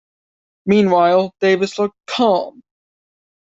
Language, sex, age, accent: English, male, 19-29, United States English